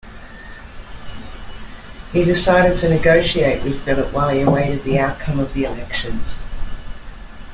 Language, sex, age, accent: English, female, 50-59, Australian English